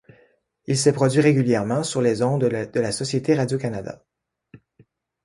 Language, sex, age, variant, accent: French, male, 40-49, Français d'Amérique du Nord, Français du Canada